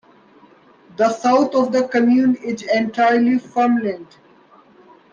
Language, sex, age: English, male, 19-29